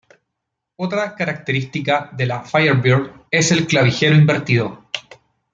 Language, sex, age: Spanish, male, 30-39